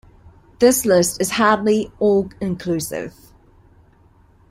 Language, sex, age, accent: English, female, 30-39, New Zealand English